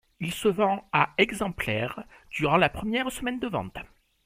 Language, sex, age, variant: French, male, 40-49, Français de métropole